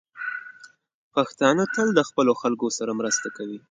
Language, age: Pashto, 19-29